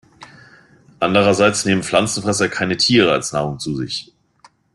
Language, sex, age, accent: German, male, 40-49, Deutschland Deutsch